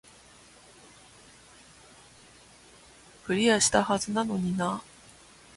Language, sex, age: Japanese, female, 30-39